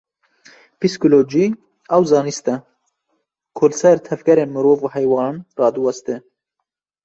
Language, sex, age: Kurdish, male, 19-29